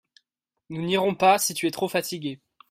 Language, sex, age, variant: French, male, 19-29, Français de métropole